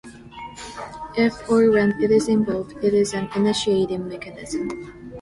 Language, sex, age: English, female, 19-29